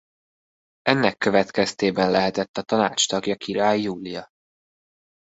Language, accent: Hungarian, budapesti